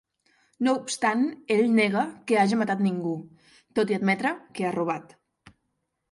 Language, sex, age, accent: Catalan, female, 19-29, central; nord-occidental